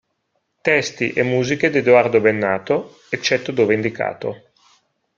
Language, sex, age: Italian, male, 40-49